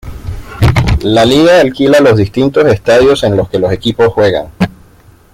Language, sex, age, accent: Spanish, male, 19-29, Caribe: Cuba, Venezuela, Puerto Rico, República Dominicana, Panamá, Colombia caribeña, México caribeño, Costa del golfo de México